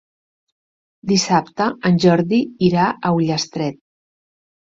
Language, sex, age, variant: Catalan, female, 50-59, Central